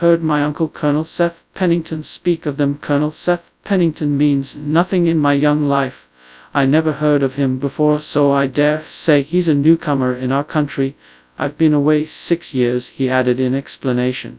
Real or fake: fake